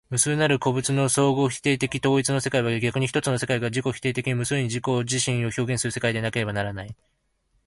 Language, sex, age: Japanese, male, 19-29